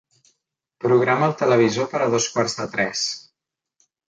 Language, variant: Catalan, Central